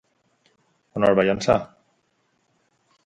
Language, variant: Catalan, Central